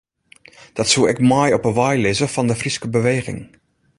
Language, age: Western Frisian, 40-49